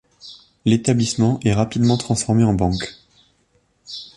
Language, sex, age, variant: French, male, under 19, Français de métropole